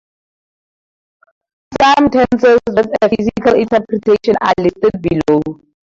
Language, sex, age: English, female, 19-29